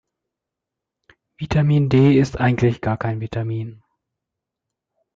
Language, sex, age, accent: German, male, 40-49, Deutschland Deutsch